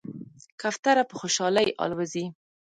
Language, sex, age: Pashto, female, 19-29